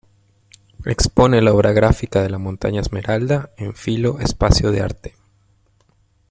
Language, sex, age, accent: Spanish, male, 19-29, Caribe: Cuba, Venezuela, Puerto Rico, República Dominicana, Panamá, Colombia caribeña, México caribeño, Costa del golfo de México